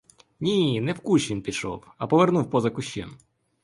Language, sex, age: Ukrainian, male, 19-29